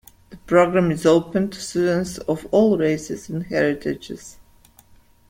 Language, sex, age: English, female, 50-59